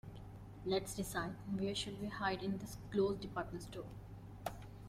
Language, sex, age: English, female, 19-29